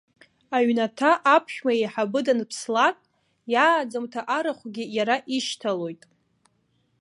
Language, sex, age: Abkhazian, female, 19-29